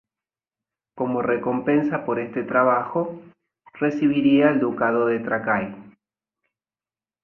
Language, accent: Spanish, Rioplatense: Argentina, Uruguay, este de Bolivia, Paraguay